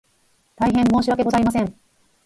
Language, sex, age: Japanese, female, 40-49